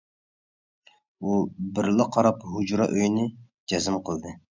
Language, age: Uyghur, 30-39